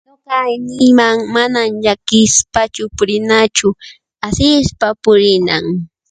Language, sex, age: Puno Quechua, female, under 19